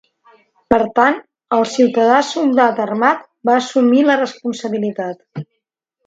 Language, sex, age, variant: Catalan, female, 50-59, Central